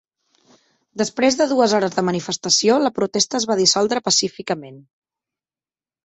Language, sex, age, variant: Catalan, female, 30-39, Central